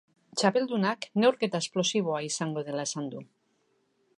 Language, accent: Basque, Mendebalekoa (Araba, Bizkaia, Gipuzkoako mendebaleko herri batzuk)